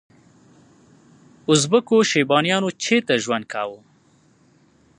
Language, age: Pashto, 30-39